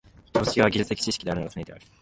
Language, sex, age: Japanese, male, 19-29